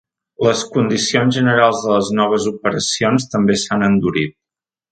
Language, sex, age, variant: Catalan, male, 30-39, Central